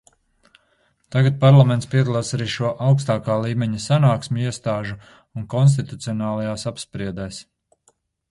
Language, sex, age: Latvian, male, 40-49